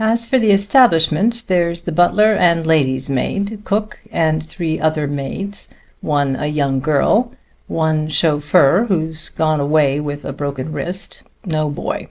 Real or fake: real